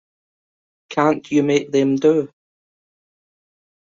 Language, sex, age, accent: English, male, 19-29, Scottish English